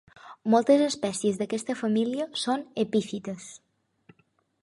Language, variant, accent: Catalan, Balear, mallorquí